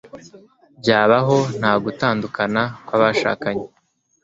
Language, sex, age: Kinyarwanda, male, 30-39